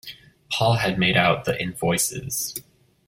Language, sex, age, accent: English, male, 19-29, United States English